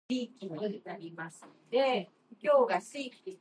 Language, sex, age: English, female, under 19